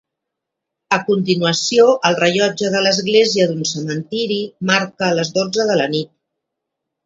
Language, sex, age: Catalan, female, 60-69